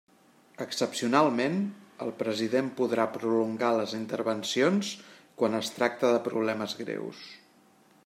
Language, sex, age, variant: Catalan, male, 40-49, Central